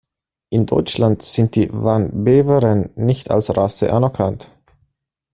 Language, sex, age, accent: German, male, 19-29, Schweizerdeutsch